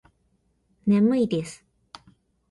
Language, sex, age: Japanese, female, 19-29